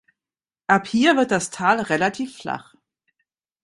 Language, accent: German, Deutschland Deutsch